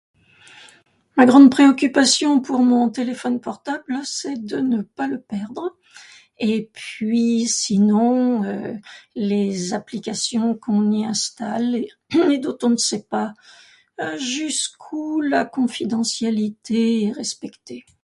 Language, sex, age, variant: French, female, 70-79, Français de métropole